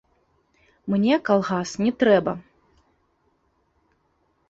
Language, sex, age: Belarusian, female, 30-39